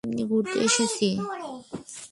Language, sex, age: Bengali, female, 19-29